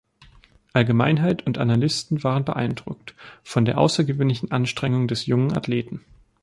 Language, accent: German, Deutschland Deutsch